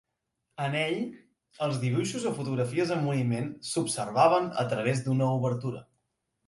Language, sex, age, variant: Catalan, male, 19-29, Central